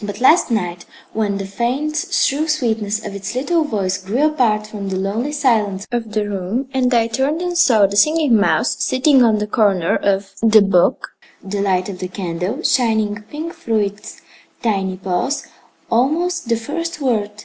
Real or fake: real